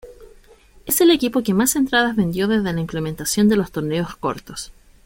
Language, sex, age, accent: Spanish, female, 19-29, Chileno: Chile, Cuyo